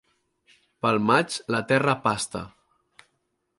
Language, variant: Catalan, Central